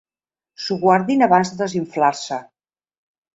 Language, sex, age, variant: Catalan, female, 50-59, Central